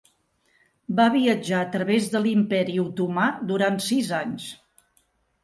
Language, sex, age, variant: Catalan, female, 60-69, Central